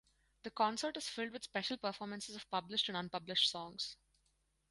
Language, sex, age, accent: English, female, 19-29, India and South Asia (India, Pakistan, Sri Lanka)